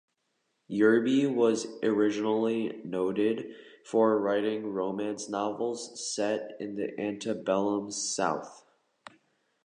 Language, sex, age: English, male, under 19